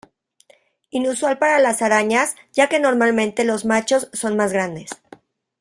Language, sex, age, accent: Spanish, female, 40-49, México